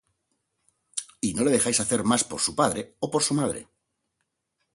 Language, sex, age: Spanish, male, 50-59